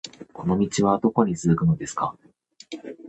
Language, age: Japanese, 19-29